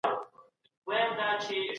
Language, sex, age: Pashto, female, 19-29